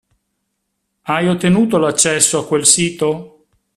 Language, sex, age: Italian, male, 40-49